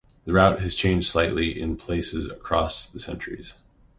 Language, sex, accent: English, male, United States English